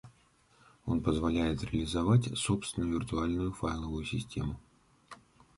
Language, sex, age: Russian, male, 30-39